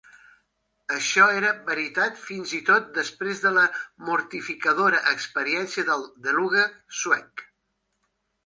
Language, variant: Catalan, Central